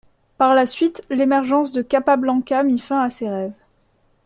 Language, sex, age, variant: French, female, 19-29, Français de métropole